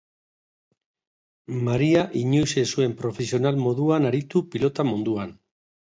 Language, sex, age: Basque, male, 60-69